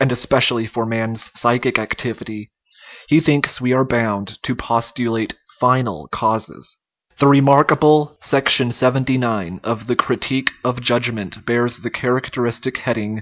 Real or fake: real